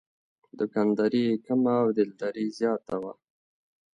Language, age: Pashto, 30-39